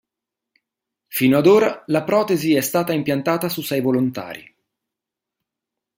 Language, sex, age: Italian, male, 30-39